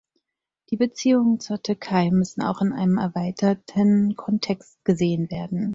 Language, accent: German, Deutschland Deutsch